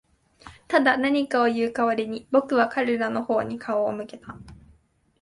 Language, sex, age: Japanese, female, 19-29